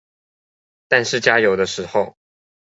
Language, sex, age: Chinese, male, 19-29